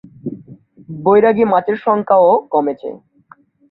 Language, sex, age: Bengali, male, 19-29